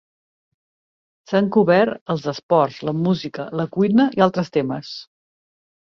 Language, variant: Catalan, Central